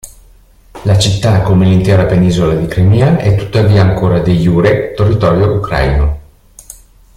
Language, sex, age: Italian, male, 50-59